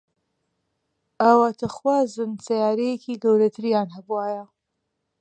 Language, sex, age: Central Kurdish, female, 30-39